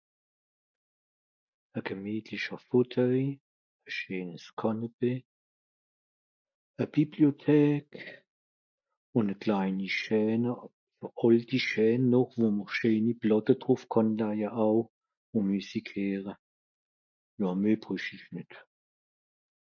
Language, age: Swiss German, 60-69